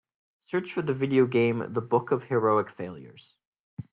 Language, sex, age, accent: English, male, 19-29, United States English